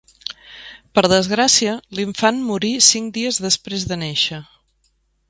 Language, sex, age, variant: Catalan, female, 40-49, Central